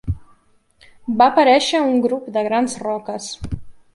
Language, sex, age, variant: Catalan, female, 19-29, Central